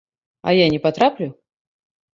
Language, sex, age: Belarusian, female, 30-39